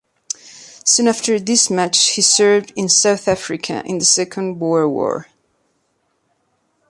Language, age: English, 40-49